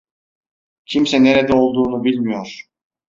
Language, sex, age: Turkish, male, 19-29